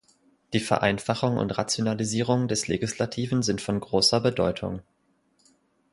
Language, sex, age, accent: German, male, 19-29, Deutschland Deutsch